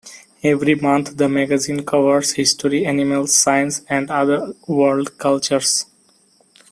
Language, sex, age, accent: English, male, 19-29, India and South Asia (India, Pakistan, Sri Lanka)